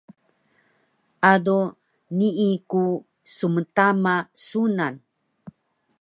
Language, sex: Taroko, female